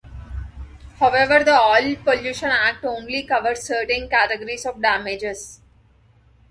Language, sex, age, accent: English, female, 30-39, India and South Asia (India, Pakistan, Sri Lanka)